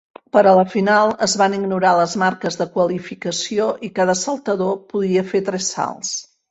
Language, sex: Catalan, female